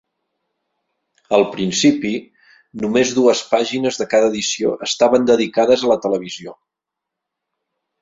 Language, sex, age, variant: Catalan, male, 40-49, Central